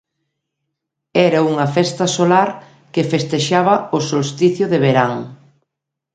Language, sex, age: Galician, female, 50-59